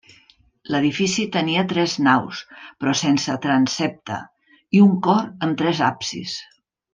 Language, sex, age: Catalan, female, 60-69